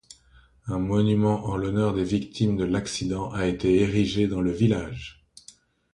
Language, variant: French, Français d'Europe